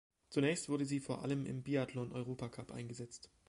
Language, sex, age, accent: German, male, 30-39, Deutschland Deutsch